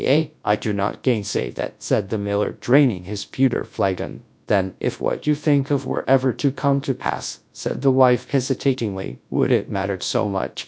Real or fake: fake